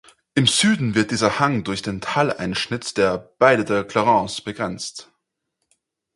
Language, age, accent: German, 19-29, Österreichisches Deutsch